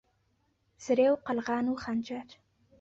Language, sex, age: Central Kurdish, female, 19-29